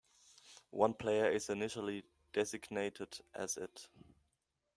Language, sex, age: English, male, 19-29